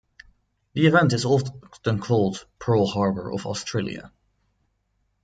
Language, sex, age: English, male, 19-29